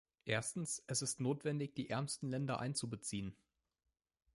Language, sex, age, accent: German, male, 19-29, Deutschland Deutsch